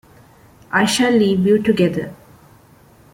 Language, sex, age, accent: English, female, 19-29, India and South Asia (India, Pakistan, Sri Lanka)